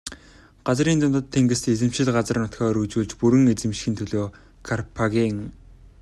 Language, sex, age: Mongolian, male, 19-29